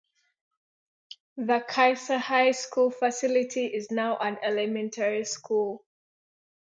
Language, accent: English, Ugandan english